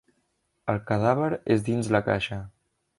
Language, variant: Catalan, Central